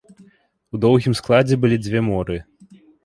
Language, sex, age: Belarusian, male, 19-29